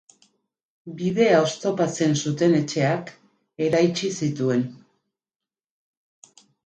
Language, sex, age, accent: Basque, female, 50-59, Mendebalekoa (Araba, Bizkaia, Gipuzkoako mendebaleko herri batzuk)